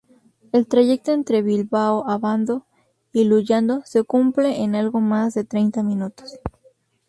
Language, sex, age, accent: Spanish, female, 19-29, México